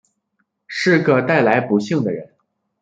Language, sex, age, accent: Chinese, male, under 19, 出生地：黑龙江省